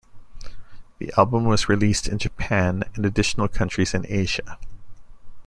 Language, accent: English, United States English